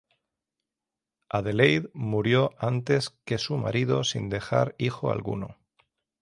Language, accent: Spanish, España: Centro-Sur peninsular (Madrid, Toledo, Castilla-La Mancha); España: Sur peninsular (Andalucia, Extremadura, Murcia)